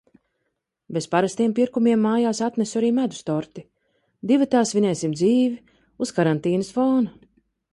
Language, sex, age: Latvian, female, 40-49